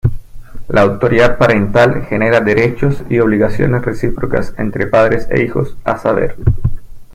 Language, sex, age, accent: Spanish, male, 40-49, Caribe: Cuba, Venezuela, Puerto Rico, República Dominicana, Panamá, Colombia caribeña, México caribeño, Costa del golfo de México